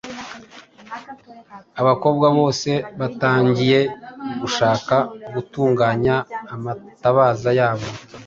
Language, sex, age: Kinyarwanda, male, 30-39